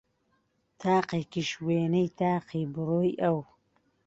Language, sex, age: Central Kurdish, female, 30-39